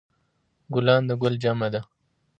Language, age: Pashto, 30-39